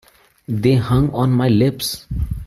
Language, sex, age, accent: English, male, 30-39, India and South Asia (India, Pakistan, Sri Lanka)